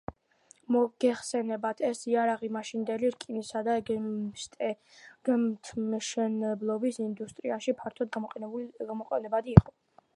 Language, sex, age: Georgian, female, under 19